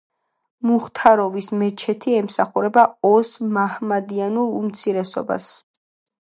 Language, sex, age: Georgian, female, 19-29